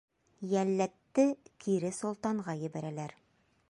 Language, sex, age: Bashkir, female, 30-39